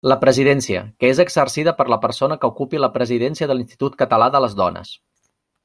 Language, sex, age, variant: Catalan, male, 30-39, Nord-Occidental